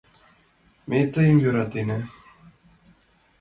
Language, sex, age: Mari, male, under 19